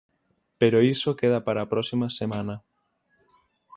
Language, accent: Galician, Oriental (común en zona oriental); Normativo (estándar)